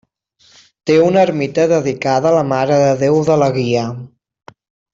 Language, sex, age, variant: Catalan, male, 30-39, Septentrional